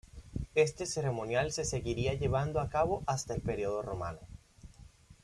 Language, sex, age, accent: Spanish, male, 19-29, Caribe: Cuba, Venezuela, Puerto Rico, República Dominicana, Panamá, Colombia caribeña, México caribeño, Costa del golfo de México